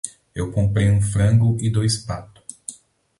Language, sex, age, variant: Portuguese, male, 30-39, Portuguese (Brasil)